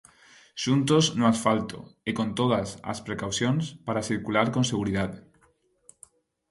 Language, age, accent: Galician, 19-29, Neofalante